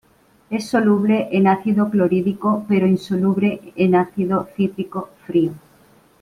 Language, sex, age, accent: Spanish, female, 50-59, España: Centro-Sur peninsular (Madrid, Toledo, Castilla-La Mancha)